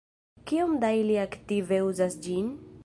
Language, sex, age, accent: Esperanto, female, under 19, Internacia